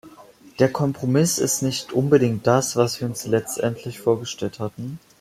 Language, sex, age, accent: German, male, 19-29, Deutschland Deutsch